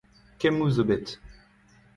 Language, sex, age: Breton, male, 19-29